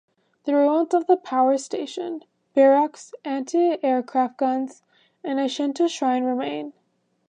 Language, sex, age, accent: English, female, under 19, United States English